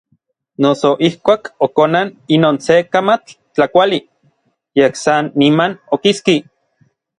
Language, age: Orizaba Nahuatl, 30-39